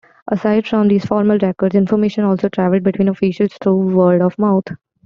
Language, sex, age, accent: English, female, 19-29, United States English